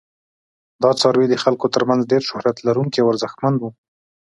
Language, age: Pashto, 30-39